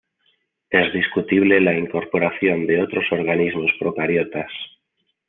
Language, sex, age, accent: Spanish, male, 30-39, España: Centro-Sur peninsular (Madrid, Toledo, Castilla-La Mancha)